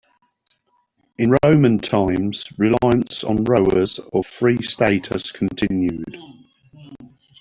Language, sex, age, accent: English, male, 50-59, England English